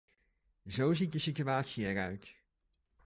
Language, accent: Dutch, Nederlands Nederlands